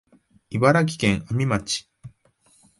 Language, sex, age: Japanese, male, 19-29